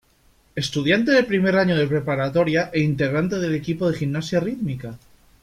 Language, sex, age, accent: Spanish, male, 19-29, España: Centro-Sur peninsular (Madrid, Toledo, Castilla-La Mancha)